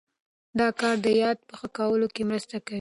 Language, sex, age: Pashto, female, 19-29